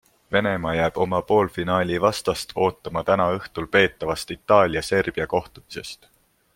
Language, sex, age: Estonian, male, 19-29